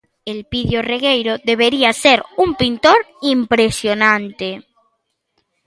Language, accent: Galician, Normativo (estándar)